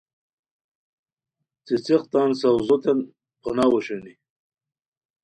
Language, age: Khowar, 40-49